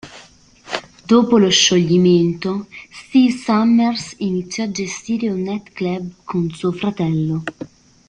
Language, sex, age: Italian, female, 19-29